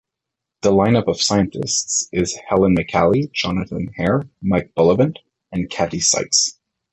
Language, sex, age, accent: English, male, 30-39, Canadian English